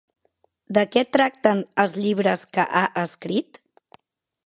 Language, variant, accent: Catalan, Central, central